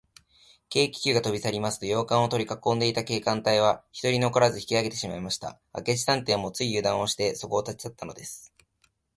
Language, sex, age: Japanese, male, 19-29